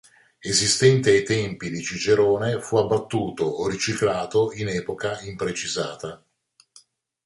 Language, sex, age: Italian, male, 60-69